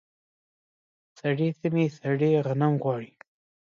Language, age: Pashto, 19-29